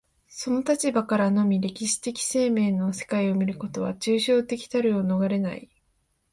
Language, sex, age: Japanese, female, 19-29